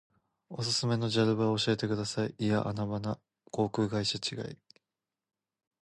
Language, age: Japanese, 19-29